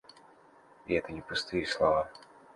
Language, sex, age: Russian, male, 19-29